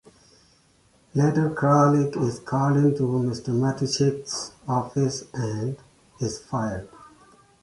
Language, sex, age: English, male, 40-49